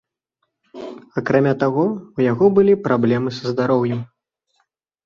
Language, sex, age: Belarusian, male, 19-29